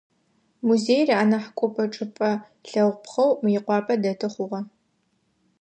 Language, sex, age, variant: Adyghe, female, 19-29, Адыгабзэ (Кирил, пстэумэ зэдыряе)